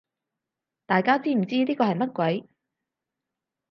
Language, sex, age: Cantonese, female, 30-39